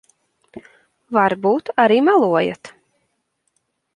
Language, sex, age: Latvian, female, 19-29